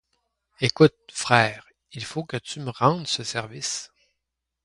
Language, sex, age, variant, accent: French, male, 50-59, Français d'Amérique du Nord, Français du Canada